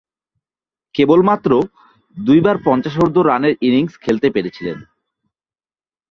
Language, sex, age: Bengali, male, 19-29